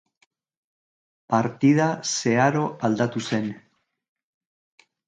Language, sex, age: Basque, male, 60-69